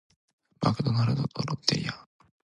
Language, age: Japanese, 19-29